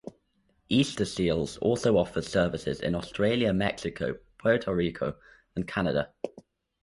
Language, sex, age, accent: English, male, under 19, England English